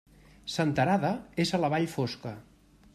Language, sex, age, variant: Catalan, male, 50-59, Central